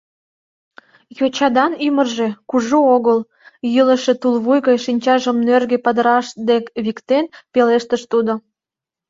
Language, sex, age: Mari, female, 19-29